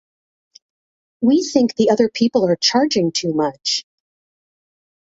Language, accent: English, United States English